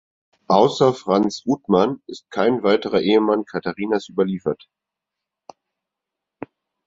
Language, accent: German, Deutschland Deutsch